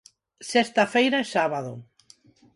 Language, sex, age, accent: Galician, female, 50-59, Neofalante